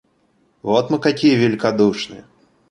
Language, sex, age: Russian, male, 19-29